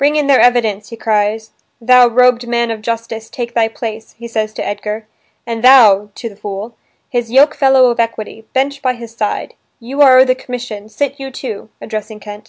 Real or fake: real